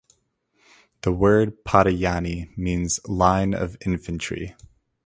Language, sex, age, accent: English, male, 19-29, United States English